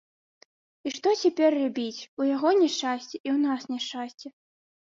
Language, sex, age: Belarusian, female, under 19